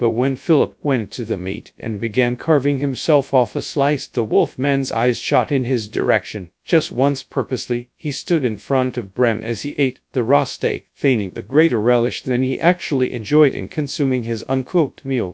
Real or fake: fake